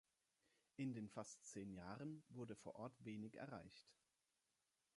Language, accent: German, Deutschland Deutsch